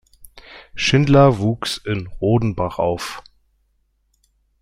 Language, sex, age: German, male, 30-39